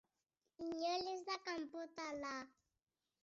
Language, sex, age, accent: Basque, female, 30-39, Mendebalekoa (Araba, Bizkaia, Gipuzkoako mendebaleko herri batzuk)